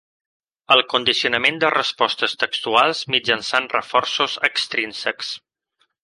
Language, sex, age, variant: Catalan, male, 30-39, Balear